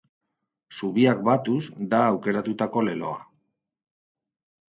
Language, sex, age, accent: Basque, male, 40-49, Mendebalekoa (Araba, Bizkaia, Gipuzkoako mendebaleko herri batzuk)